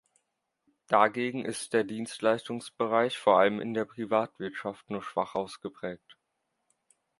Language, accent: German, Deutschland Deutsch